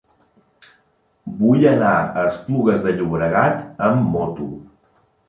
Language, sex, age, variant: Catalan, male, 40-49, Central